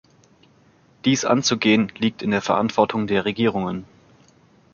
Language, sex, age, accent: German, male, 30-39, Deutschland Deutsch